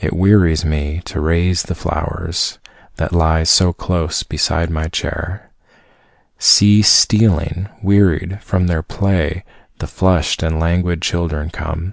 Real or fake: real